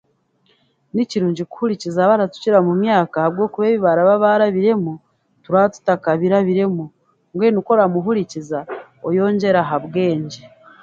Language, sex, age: Chiga, female, 40-49